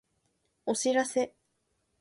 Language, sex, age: Japanese, female, 19-29